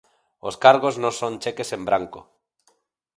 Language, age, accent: Galician, 40-49, Normativo (estándar)